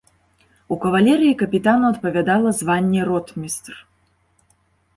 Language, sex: Belarusian, female